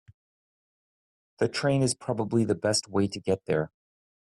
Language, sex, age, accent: English, male, 40-49, United States English